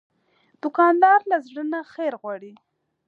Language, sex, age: Pashto, female, 19-29